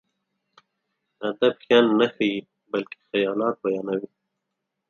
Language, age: Pashto, 40-49